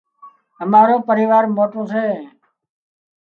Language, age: Wadiyara Koli, 70-79